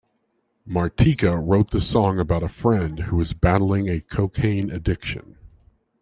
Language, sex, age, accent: English, male, 30-39, United States English